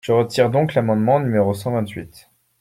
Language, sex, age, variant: French, male, 19-29, Français de métropole